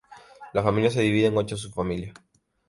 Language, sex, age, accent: Spanish, male, 19-29, España: Islas Canarias